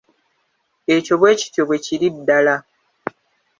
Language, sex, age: Ganda, female, 30-39